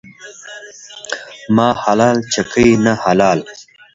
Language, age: Pashto, 19-29